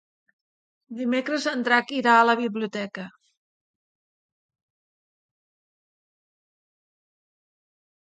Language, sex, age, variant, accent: Catalan, female, 60-69, Central, central